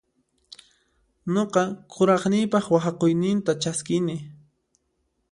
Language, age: Puno Quechua, 19-29